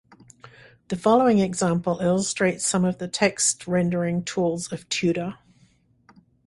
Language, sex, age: English, female, 60-69